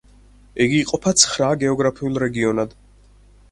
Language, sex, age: Georgian, male, 19-29